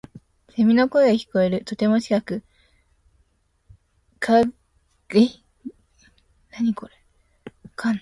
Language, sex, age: Japanese, female, under 19